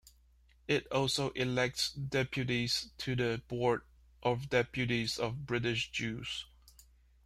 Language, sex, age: English, male, 30-39